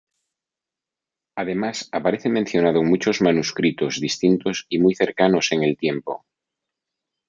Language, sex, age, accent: Spanish, male, 50-59, España: Norte peninsular (Asturias, Castilla y León, Cantabria, País Vasco, Navarra, Aragón, La Rioja, Guadalajara, Cuenca)